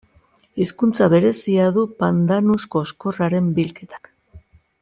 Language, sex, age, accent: Basque, female, 50-59, Mendebalekoa (Araba, Bizkaia, Gipuzkoako mendebaleko herri batzuk)